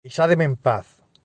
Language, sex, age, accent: Galician, male, 30-39, Normativo (estándar)